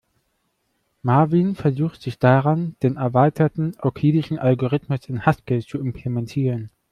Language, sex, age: German, male, 19-29